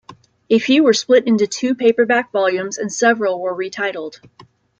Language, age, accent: English, 30-39, United States English